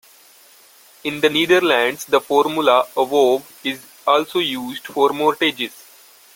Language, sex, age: English, male, under 19